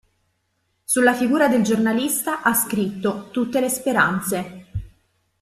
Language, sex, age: Italian, female, 30-39